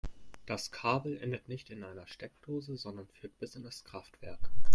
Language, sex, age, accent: German, male, under 19, Deutschland Deutsch